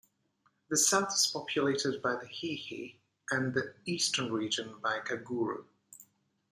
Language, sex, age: English, male, 19-29